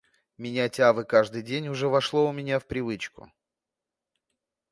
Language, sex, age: Russian, male, 30-39